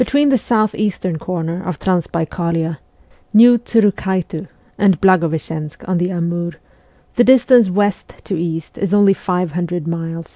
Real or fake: real